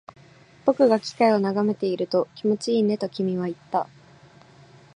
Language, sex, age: Japanese, female, 19-29